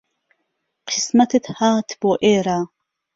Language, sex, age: Central Kurdish, female, 30-39